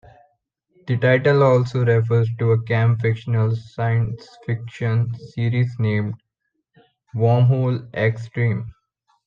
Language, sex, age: English, male, 19-29